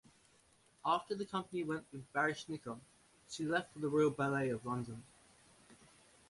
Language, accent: English, Australian English